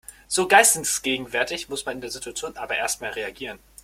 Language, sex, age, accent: German, male, 19-29, Deutschland Deutsch